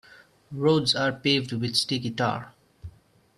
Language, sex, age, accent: English, male, 30-39, India and South Asia (India, Pakistan, Sri Lanka)